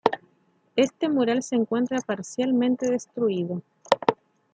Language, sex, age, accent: Spanish, female, 30-39, Chileno: Chile, Cuyo